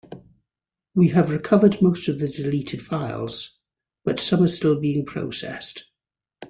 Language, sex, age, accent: English, male, 50-59, Welsh English